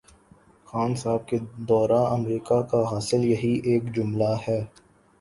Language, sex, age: Urdu, male, 19-29